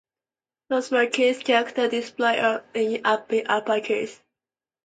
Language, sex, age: English, female, 19-29